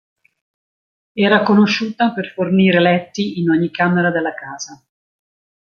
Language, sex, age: Italian, female, 50-59